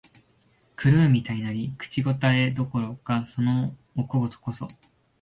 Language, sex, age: Japanese, male, 19-29